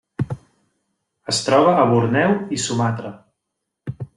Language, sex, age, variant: Catalan, male, 30-39, Central